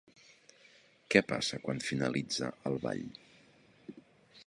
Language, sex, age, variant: Catalan, male, 60-69, Central